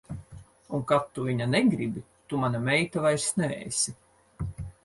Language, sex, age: Latvian, female, 50-59